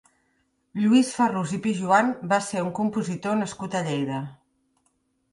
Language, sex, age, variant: Catalan, female, 50-59, Central